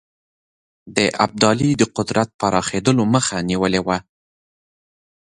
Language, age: Pashto, 30-39